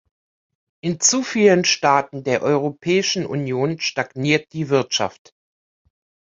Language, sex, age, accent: German, female, 50-59, Deutschland Deutsch